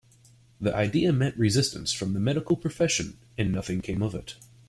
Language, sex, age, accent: English, male, 19-29, United States English